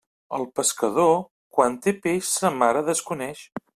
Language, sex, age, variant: Catalan, male, 50-59, Central